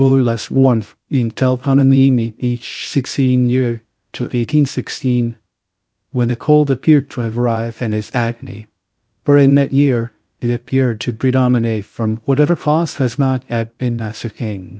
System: TTS, VITS